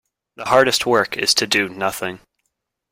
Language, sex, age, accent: English, male, 19-29, United States English